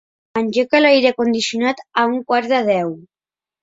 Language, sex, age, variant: Catalan, female, 40-49, Central